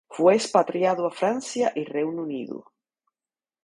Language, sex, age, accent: Spanish, female, 50-59, Caribe: Cuba, Venezuela, Puerto Rico, República Dominicana, Panamá, Colombia caribeña, México caribeño, Costa del golfo de México